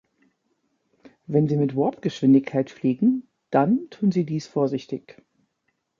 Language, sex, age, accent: German, female, 50-59, Deutschland Deutsch